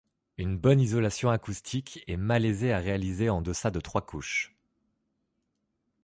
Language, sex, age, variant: French, male, 30-39, Français de métropole